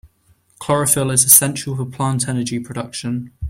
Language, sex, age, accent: English, male, 19-29, England English